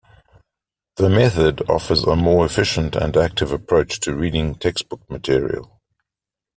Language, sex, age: English, male, 50-59